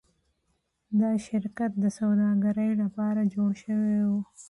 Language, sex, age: Pashto, female, 19-29